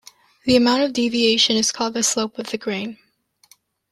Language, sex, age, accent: English, female, under 19, United States English